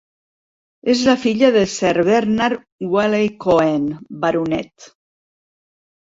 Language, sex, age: Catalan, female, 60-69